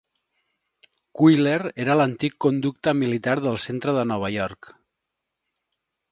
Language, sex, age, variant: Catalan, male, 50-59, Central